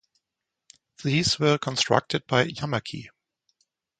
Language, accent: English, United States English